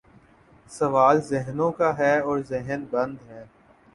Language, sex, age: Urdu, male, 19-29